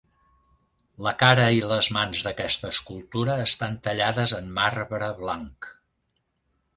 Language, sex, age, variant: Catalan, male, 70-79, Central